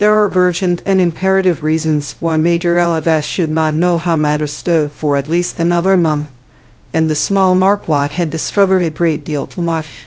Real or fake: fake